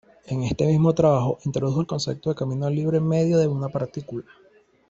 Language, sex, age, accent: Spanish, male, 30-39, Caribe: Cuba, Venezuela, Puerto Rico, República Dominicana, Panamá, Colombia caribeña, México caribeño, Costa del golfo de México